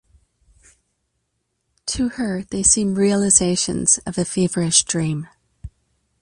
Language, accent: English, United States English